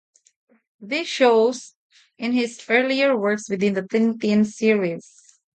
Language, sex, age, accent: English, female, 19-29, Filipino